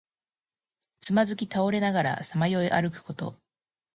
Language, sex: Japanese, female